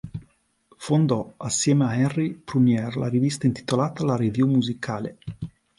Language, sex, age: Italian, male, 40-49